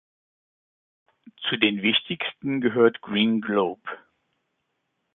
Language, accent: German, Deutschland Deutsch